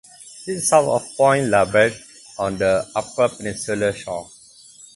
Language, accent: English, Malaysian English